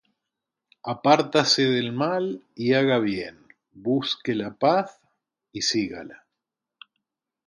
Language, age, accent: Spanish, 60-69, Rioplatense: Argentina, Uruguay, este de Bolivia, Paraguay